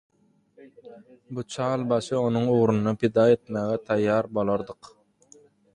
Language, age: Turkmen, 19-29